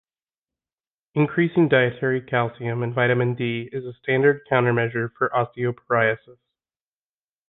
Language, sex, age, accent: English, male, 19-29, United States English